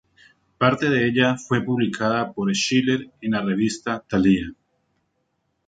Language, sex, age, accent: Spanish, male, 30-39, Andino-Pacífico: Colombia, Perú, Ecuador, oeste de Bolivia y Venezuela andina